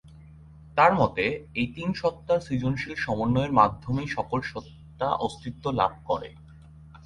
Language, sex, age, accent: Bengali, male, 19-29, Bangladeshi